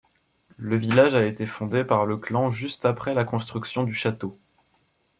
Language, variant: French, Français de métropole